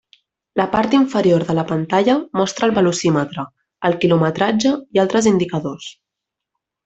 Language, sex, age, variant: Catalan, female, 19-29, Central